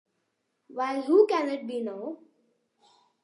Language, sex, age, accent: English, male, under 19, India and South Asia (India, Pakistan, Sri Lanka)